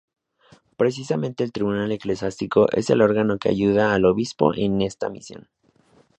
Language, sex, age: Spanish, male, 19-29